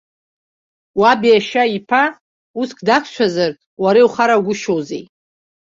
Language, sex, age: Abkhazian, female, 30-39